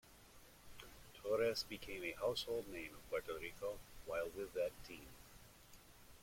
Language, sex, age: English, male, 40-49